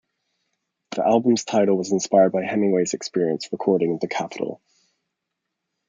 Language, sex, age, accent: English, male, 19-29, England English